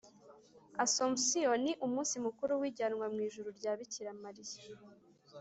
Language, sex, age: Kinyarwanda, female, 19-29